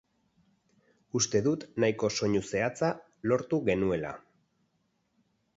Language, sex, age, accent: Basque, male, 40-49, Erdialdekoa edo Nafarra (Gipuzkoa, Nafarroa)